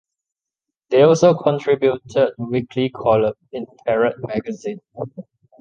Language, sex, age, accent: English, male, 19-29, Malaysian English